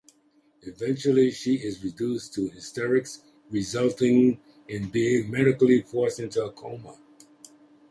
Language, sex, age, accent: English, male, 80-89, United States English